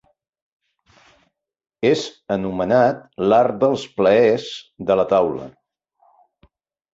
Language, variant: Catalan, Central